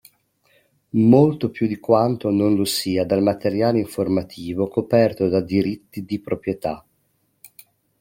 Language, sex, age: Italian, male, 50-59